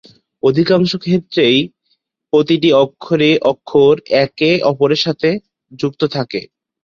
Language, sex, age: Bengali, male, under 19